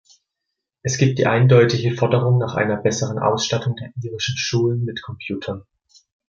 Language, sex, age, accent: German, male, 19-29, Deutschland Deutsch